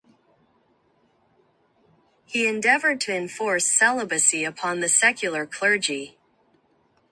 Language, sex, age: English, female, 19-29